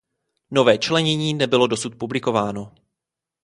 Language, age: Czech, 19-29